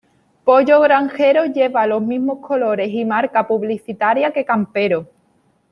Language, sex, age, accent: Spanish, female, 19-29, España: Sur peninsular (Andalucia, Extremadura, Murcia)